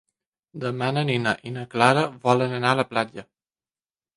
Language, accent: Catalan, balear; aprenent (recent, des del castellà)